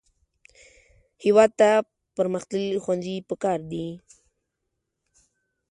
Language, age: Pashto, 19-29